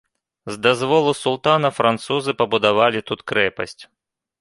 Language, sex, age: Belarusian, male, 30-39